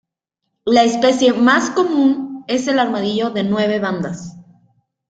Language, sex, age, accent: Spanish, female, 19-29, México